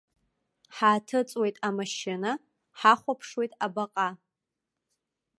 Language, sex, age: Abkhazian, female, 19-29